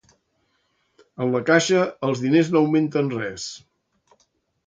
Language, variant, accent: Catalan, Central, central